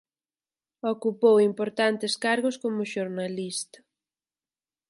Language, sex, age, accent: Galician, female, 19-29, Central (sen gheada)